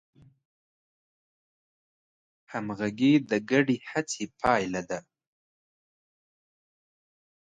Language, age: Pashto, 19-29